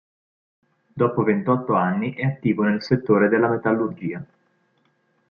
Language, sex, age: Italian, male, 19-29